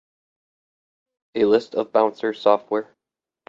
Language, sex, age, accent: English, male, 19-29, United States English